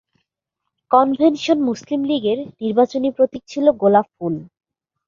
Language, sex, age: Bengali, female, 19-29